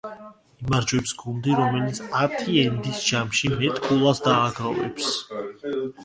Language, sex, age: Georgian, male, 19-29